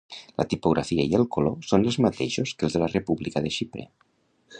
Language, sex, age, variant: Catalan, male, 60-69, Nord-Occidental